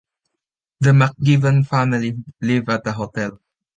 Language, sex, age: English, male, 19-29